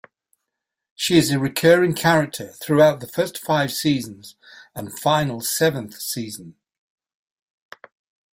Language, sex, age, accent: English, male, 60-69, England English